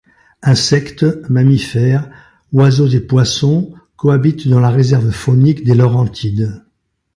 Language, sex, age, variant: French, male, 70-79, Français de métropole